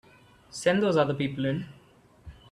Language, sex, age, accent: English, male, 19-29, India and South Asia (India, Pakistan, Sri Lanka)